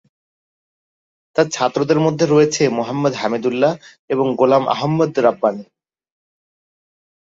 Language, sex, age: Bengali, male, 30-39